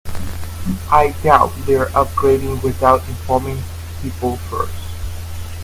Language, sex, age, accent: English, male, under 19, United States English